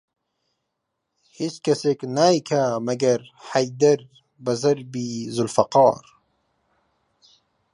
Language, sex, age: Central Kurdish, male, 19-29